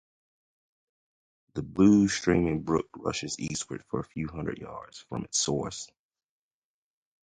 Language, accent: English, United States English